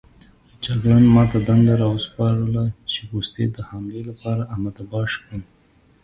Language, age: Pashto, 30-39